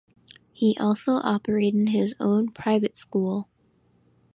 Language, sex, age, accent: English, female, under 19, United States English